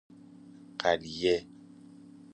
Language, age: Persian, 30-39